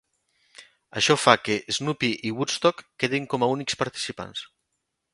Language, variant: Catalan, Nord-Occidental